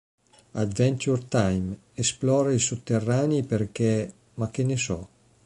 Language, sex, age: Italian, male, 50-59